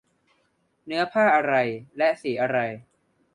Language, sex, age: Thai, male, under 19